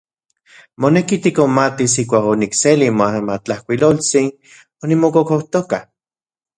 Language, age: Central Puebla Nahuatl, 30-39